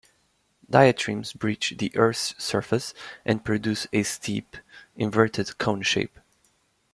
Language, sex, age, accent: English, male, 19-29, United States English